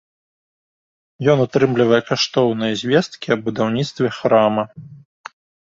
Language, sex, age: Belarusian, male, 19-29